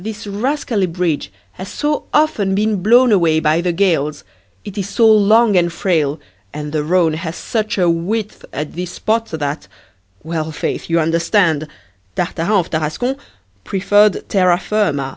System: none